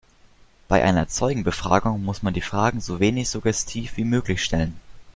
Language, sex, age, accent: German, male, under 19, Deutschland Deutsch